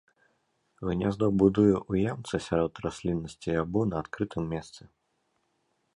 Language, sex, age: Belarusian, male, 19-29